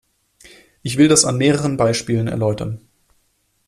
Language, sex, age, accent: German, male, 19-29, Deutschland Deutsch